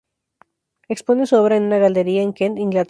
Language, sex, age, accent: Spanish, female, 19-29, México